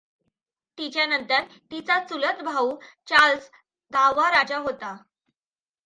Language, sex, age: Marathi, female, under 19